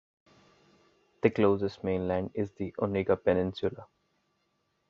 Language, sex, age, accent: English, male, 19-29, India and South Asia (India, Pakistan, Sri Lanka)